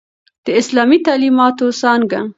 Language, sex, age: Pashto, female, under 19